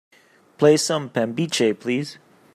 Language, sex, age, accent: English, male, 30-39, United States English